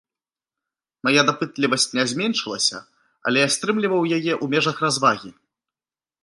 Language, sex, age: Belarusian, male, 19-29